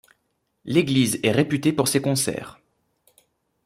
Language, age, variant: French, 19-29, Français de métropole